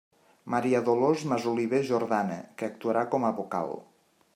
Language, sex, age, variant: Catalan, male, 40-49, Nord-Occidental